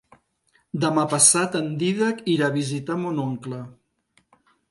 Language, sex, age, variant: Catalan, male, 50-59, Central